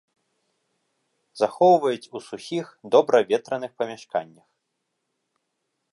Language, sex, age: Belarusian, male, 19-29